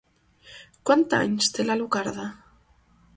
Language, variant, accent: Catalan, Valencià septentrional, septentrional